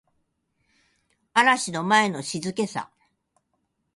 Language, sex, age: Japanese, female, 60-69